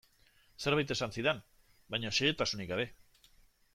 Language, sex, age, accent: Basque, male, 50-59, Mendebalekoa (Araba, Bizkaia, Gipuzkoako mendebaleko herri batzuk)